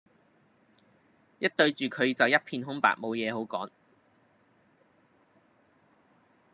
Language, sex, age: Cantonese, female, 19-29